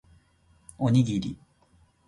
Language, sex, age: Japanese, male, 30-39